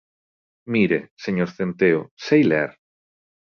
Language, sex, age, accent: Galician, male, 30-39, Normativo (estándar)